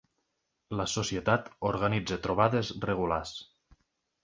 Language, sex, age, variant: Catalan, male, 19-29, Nord-Occidental